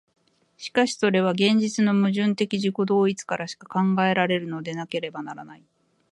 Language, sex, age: Japanese, female, under 19